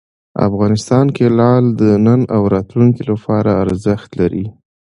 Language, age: Pashto, 19-29